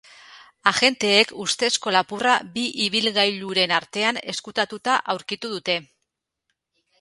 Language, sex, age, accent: Basque, female, 40-49, Mendebalekoa (Araba, Bizkaia, Gipuzkoako mendebaleko herri batzuk)